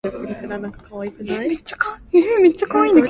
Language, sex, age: Cantonese, female, 19-29